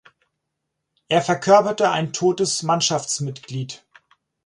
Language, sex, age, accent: German, male, 40-49, Deutschland Deutsch